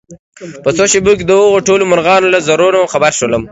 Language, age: Pashto, 19-29